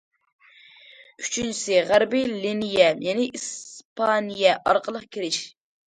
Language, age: Uyghur, 19-29